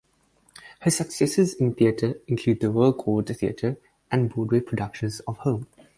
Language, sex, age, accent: English, male, under 19, Southern African (South Africa, Zimbabwe, Namibia)